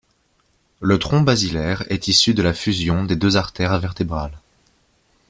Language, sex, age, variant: French, male, 19-29, Français de métropole